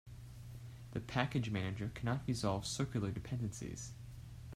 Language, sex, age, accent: English, male, 19-29, United States English